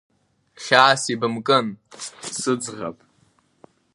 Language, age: Abkhazian, under 19